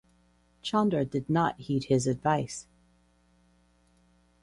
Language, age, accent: English, 40-49, United States English